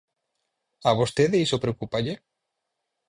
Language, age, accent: Galician, 19-29, Oriental (común en zona oriental)